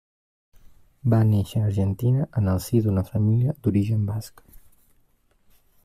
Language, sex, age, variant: Catalan, male, 19-29, Nord-Occidental